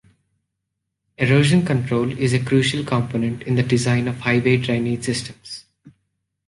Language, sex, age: English, male, 19-29